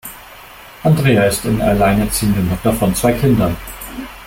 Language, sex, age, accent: German, male, 19-29, Deutschland Deutsch